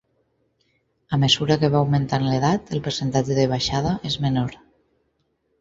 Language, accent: Catalan, valencià